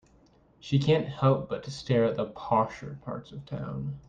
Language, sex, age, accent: English, male, 19-29, United States English